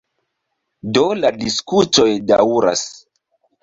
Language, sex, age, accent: Esperanto, male, 30-39, Internacia